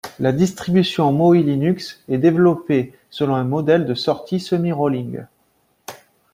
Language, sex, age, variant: French, male, 30-39, Français de métropole